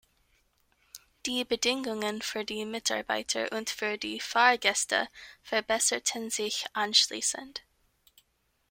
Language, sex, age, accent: German, female, 19-29, Amerikanisches Deutsch